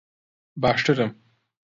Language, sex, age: Central Kurdish, male, 19-29